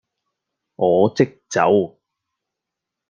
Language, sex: Cantonese, male